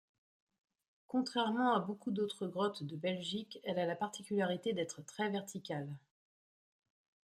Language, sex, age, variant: French, female, 40-49, Français de métropole